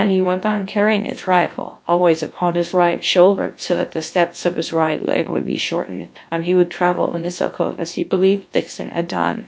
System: TTS, GlowTTS